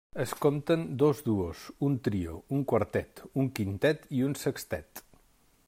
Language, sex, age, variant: Catalan, male, 50-59, Central